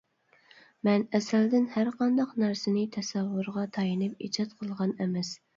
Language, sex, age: Uyghur, female, 19-29